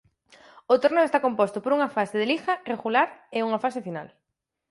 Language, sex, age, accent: Galician, female, 19-29, Atlántico (seseo e gheada)